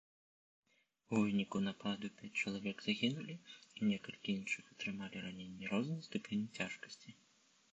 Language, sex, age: Belarusian, male, 19-29